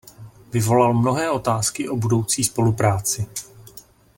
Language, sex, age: Czech, male, 30-39